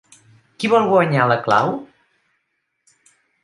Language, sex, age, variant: Catalan, female, 60-69, Central